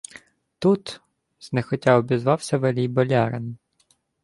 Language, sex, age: Ukrainian, male, 19-29